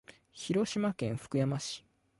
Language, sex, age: Japanese, male, 19-29